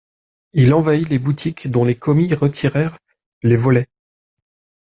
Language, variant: French, Français de métropole